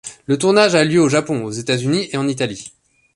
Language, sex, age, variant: French, male, 30-39, Français de métropole